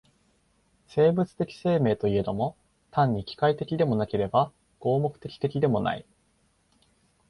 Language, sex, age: Japanese, male, 19-29